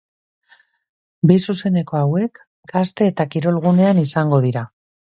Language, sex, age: Basque, female, 40-49